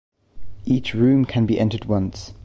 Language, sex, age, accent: English, male, 19-29, Southern African (South Africa, Zimbabwe, Namibia)